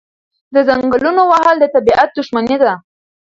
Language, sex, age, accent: Pashto, female, under 19, کندهاری لهجه